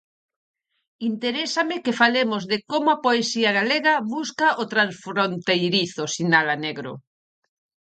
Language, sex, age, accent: Galician, female, 40-49, Atlántico (seseo e gheada)